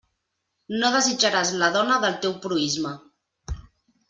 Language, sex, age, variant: Catalan, female, 30-39, Central